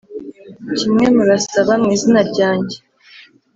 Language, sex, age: Kinyarwanda, female, 19-29